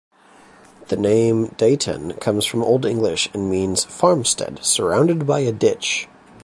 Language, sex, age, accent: English, male, 19-29, Canadian English